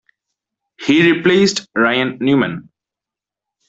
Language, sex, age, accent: English, male, 19-29, India and South Asia (India, Pakistan, Sri Lanka)